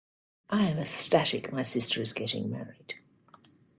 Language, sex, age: English, female, 50-59